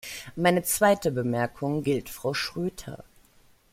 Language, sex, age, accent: German, female, 30-39, Deutschland Deutsch